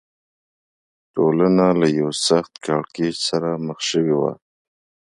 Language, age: Pashto, 30-39